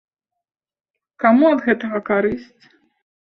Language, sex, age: Belarusian, female, 30-39